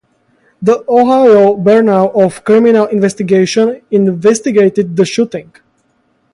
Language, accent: English, United States English